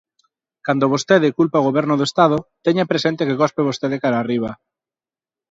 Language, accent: Galician, Normativo (estándar)